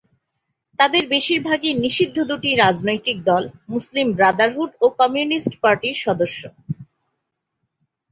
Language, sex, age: Bengali, female, 19-29